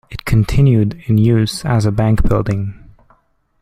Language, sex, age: English, male, 19-29